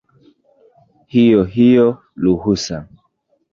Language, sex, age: Swahili, male, 19-29